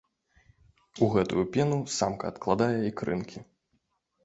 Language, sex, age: Belarusian, male, 19-29